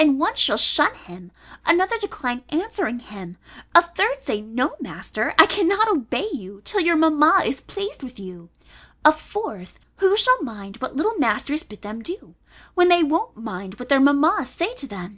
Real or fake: real